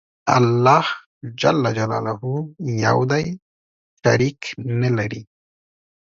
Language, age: Pashto, 40-49